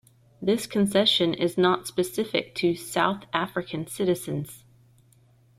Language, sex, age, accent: English, female, 30-39, United States English